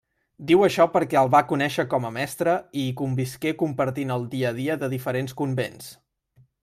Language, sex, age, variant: Catalan, male, 19-29, Central